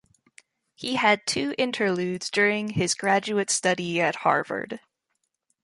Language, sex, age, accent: English, female, 19-29, Canadian English